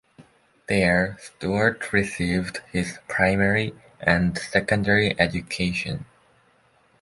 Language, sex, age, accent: English, male, under 19, United States English